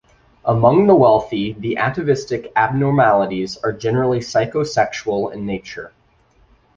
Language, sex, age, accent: English, male, 19-29, United States English